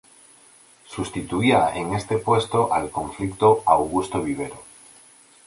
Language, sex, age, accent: Spanish, male, 40-49, España: Norte peninsular (Asturias, Castilla y León, Cantabria, País Vasco, Navarra, Aragón, La Rioja, Guadalajara, Cuenca)